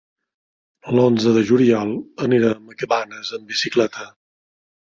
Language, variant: Catalan, Balear